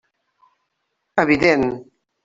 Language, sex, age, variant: Catalan, female, 40-49, Central